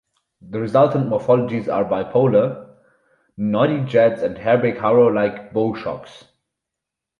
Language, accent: English, German